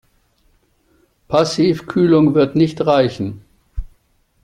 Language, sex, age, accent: German, male, 70-79, Deutschland Deutsch